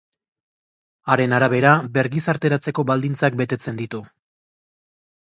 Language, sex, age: Basque, male, 30-39